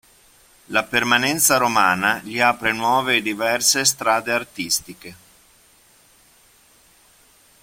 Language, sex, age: Italian, male, 50-59